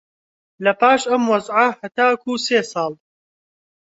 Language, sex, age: Central Kurdish, male, 19-29